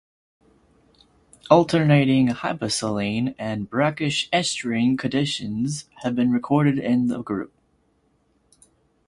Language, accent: English, United States English